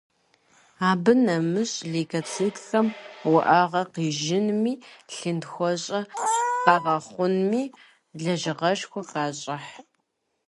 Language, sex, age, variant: Kabardian, female, 30-39, Адыгэбзэ (Къэбэрдей, Кирил, псоми зэдай)